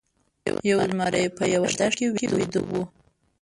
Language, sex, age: Pashto, female, under 19